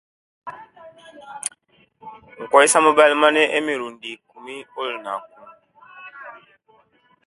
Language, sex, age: Kenyi, male, under 19